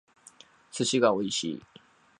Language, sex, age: Japanese, male, 19-29